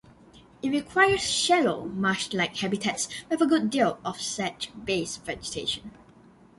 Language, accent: English, Singaporean English